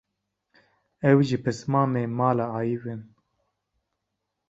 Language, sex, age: Kurdish, male, 19-29